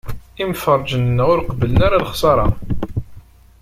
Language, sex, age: Kabyle, male, 19-29